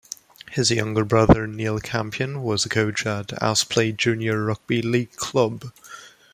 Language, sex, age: English, male, 19-29